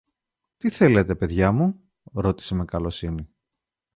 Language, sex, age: Greek, male, 40-49